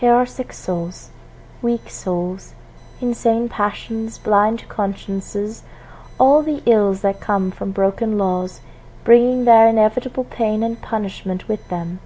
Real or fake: real